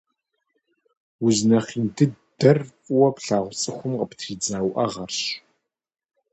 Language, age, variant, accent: Kabardian, 40-49, Адыгэбзэ (Къэбэрдей, Кирил, псоми зэдай), Джылэхъстэней (Gilahsteney)